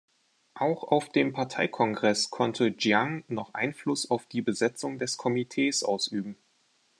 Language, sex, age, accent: German, male, 19-29, Deutschland Deutsch